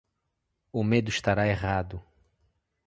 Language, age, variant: Portuguese, 40-49, Portuguese (Portugal)